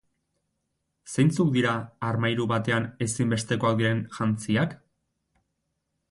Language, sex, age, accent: Basque, male, 19-29, Erdialdekoa edo Nafarra (Gipuzkoa, Nafarroa)